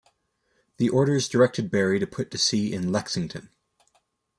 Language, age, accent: English, 19-29, United States English